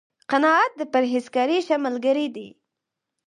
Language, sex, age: Pashto, female, under 19